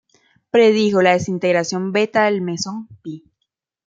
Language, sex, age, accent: Spanish, female, 19-29, Caribe: Cuba, Venezuela, Puerto Rico, República Dominicana, Panamá, Colombia caribeña, México caribeño, Costa del golfo de México